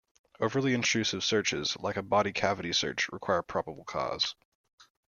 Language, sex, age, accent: English, male, under 19, United States English